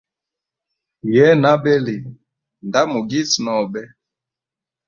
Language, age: Hemba, 19-29